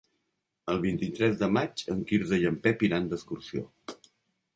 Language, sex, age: Catalan, male, 50-59